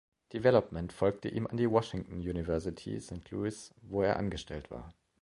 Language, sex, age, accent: German, male, 30-39, Deutschland Deutsch